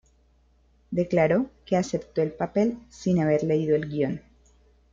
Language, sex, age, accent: Spanish, female, 30-39, Caribe: Cuba, Venezuela, Puerto Rico, República Dominicana, Panamá, Colombia caribeña, México caribeño, Costa del golfo de México